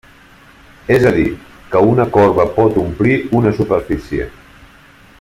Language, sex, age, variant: Catalan, male, 40-49, Central